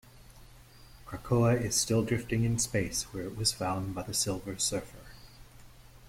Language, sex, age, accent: English, male, 40-49, United States English